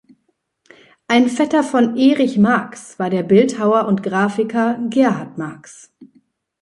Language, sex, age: German, female, 19-29